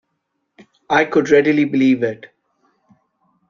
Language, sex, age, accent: English, male, 30-39, India and South Asia (India, Pakistan, Sri Lanka)